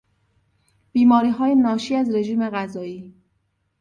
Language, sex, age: Persian, female, 30-39